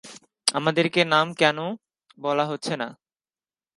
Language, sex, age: Bengali, male, 19-29